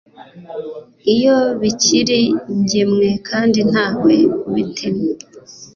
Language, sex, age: Kinyarwanda, female, 19-29